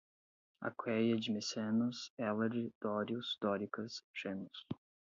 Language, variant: Portuguese, Portuguese (Brasil)